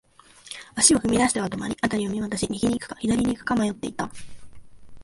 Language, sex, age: Japanese, female, 19-29